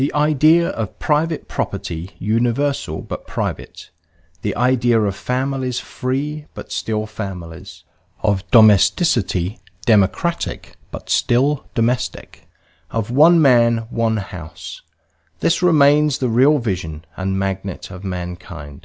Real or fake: real